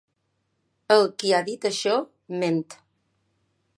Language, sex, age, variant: Catalan, female, 50-59, Balear